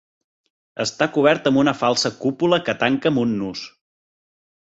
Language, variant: Catalan, Central